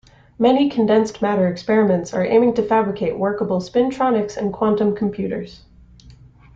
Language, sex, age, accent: English, female, 19-29, United States English